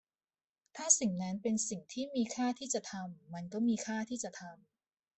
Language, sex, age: Thai, female, 30-39